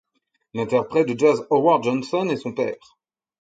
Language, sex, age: French, male, 30-39